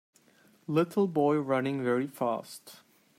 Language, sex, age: English, male, 30-39